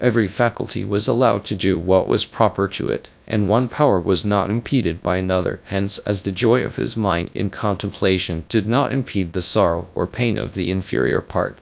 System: TTS, GradTTS